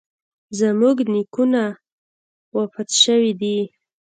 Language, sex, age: Pashto, female, 19-29